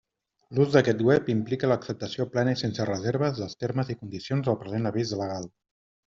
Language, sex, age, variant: Catalan, male, 40-49, Central